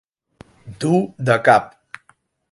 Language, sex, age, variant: Catalan, male, 19-29, Central